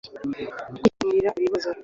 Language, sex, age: Kinyarwanda, female, 19-29